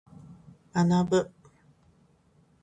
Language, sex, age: Japanese, female, 40-49